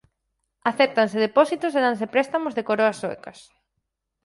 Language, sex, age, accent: Galician, female, 19-29, Atlántico (seseo e gheada)